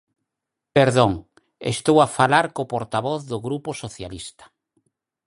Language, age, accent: Galician, 60-69, Normativo (estándar)